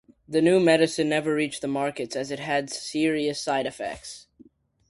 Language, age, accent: English, under 19, United States English